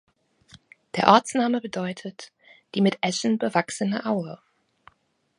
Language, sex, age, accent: German, female, 30-39, Deutschland Deutsch